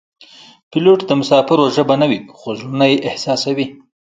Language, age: Pashto, 19-29